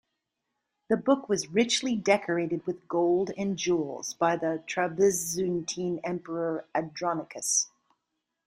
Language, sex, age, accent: English, female, 40-49, United States English